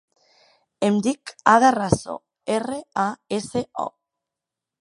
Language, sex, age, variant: Catalan, female, 19-29, Central